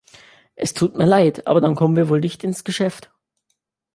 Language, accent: German, Deutschland Deutsch